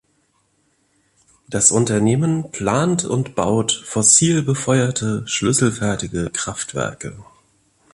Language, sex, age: German, male, 40-49